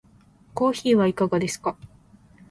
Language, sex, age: Japanese, female, 19-29